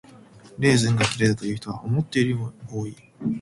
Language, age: Japanese, 19-29